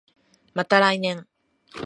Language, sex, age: Japanese, female, 19-29